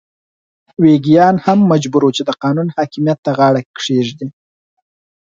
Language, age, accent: Pashto, 19-29, کندهارۍ لهجه